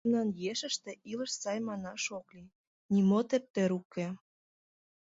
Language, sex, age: Mari, female, 19-29